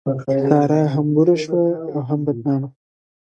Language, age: Pashto, 30-39